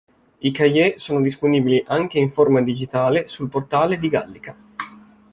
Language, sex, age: Italian, male, 19-29